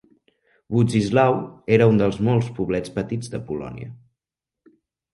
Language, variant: Catalan, Central